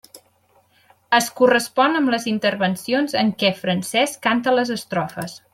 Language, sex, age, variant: Catalan, female, 19-29, Central